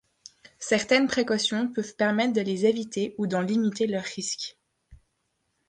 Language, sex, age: French, female, 19-29